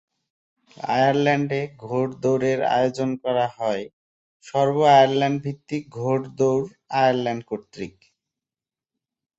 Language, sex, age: Bengali, male, 30-39